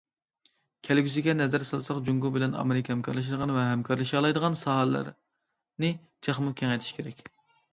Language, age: Uyghur, 19-29